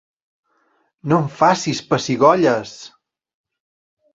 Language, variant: Catalan, Central